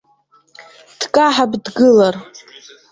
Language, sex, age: Abkhazian, female, under 19